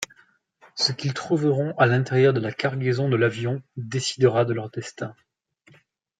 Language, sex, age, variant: French, male, 19-29, Français de métropole